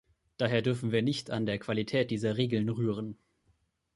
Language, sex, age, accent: German, male, 19-29, Deutschland Deutsch